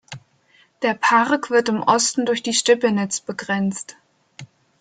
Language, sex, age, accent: German, female, 19-29, Deutschland Deutsch